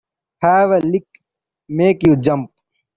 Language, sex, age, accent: English, male, 19-29, India and South Asia (India, Pakistan, Sri Lanka)